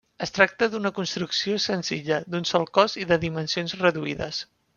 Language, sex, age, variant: Catalan, male, 19-29, Central